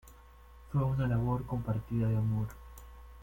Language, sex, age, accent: Spanish, male, 19-29, Andino-Pacífico: Colombia, Perú, Ecuador, oeste de Bolivia y Venezuela andina